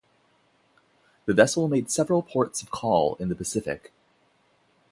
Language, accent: English, United States English